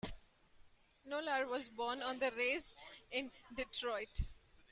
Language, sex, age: English, female, 19-29